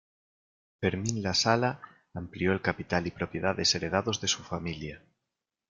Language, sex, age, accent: Spanish, male, 30-39, España: Norte peninsular (Asturias, Castilla y León, Cantabria, País Vasco, Navarra, Aragón, La Rioja, Guadalajara, Cuenca)